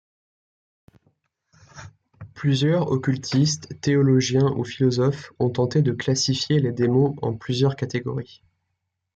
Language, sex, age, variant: French, male, 19-29, Français de métropole